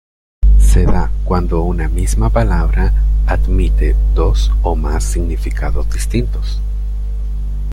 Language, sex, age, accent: Spanish, male, 30-39, América central